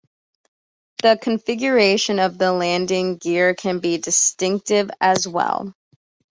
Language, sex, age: English, female, 19-29